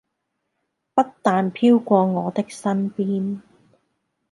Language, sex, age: Cantonese, female, 40-49